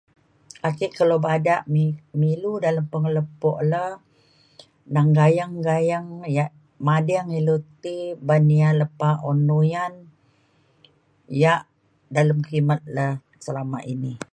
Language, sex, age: Mainstream Kenyah, female, 60-69